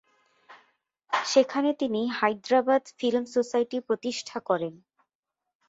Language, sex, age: Bengali, female, 19-29